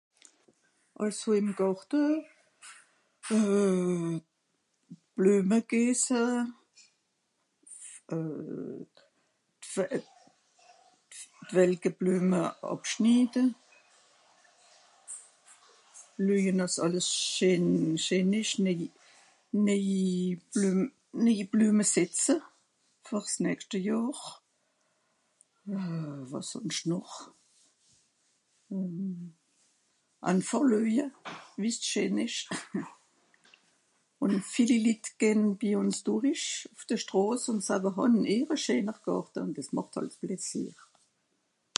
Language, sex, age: Swiss German, female, 60-69